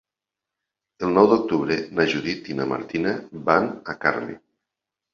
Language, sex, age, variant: Catalan, male, 50-59, Septentrional